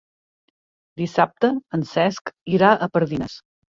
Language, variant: Catalan, Central